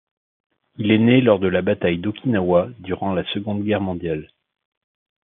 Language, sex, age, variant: French, male, 40-49, Français de métropole